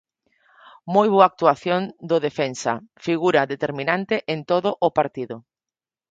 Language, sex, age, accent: Galician, female, 40-49, Normativo (estándar)